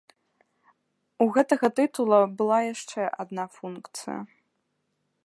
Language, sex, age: Belarusian, female, 19-29